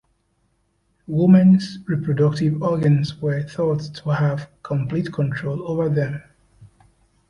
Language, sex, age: English, male, 30-39